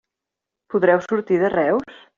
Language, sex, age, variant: Catalan, female, 30-39, Central